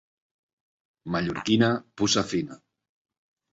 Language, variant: Catalan, Central